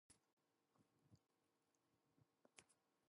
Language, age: English, 19-29